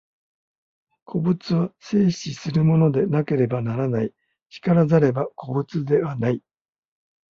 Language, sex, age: Japanese, male, 60-69